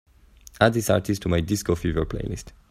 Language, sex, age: English, male, 19-29